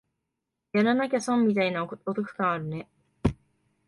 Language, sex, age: Japanese, female, 19-29